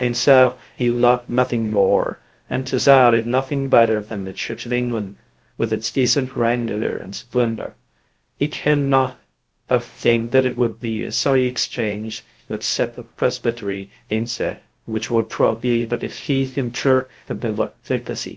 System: TTS, VITS